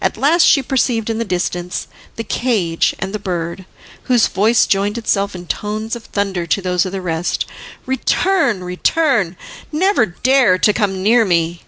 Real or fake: real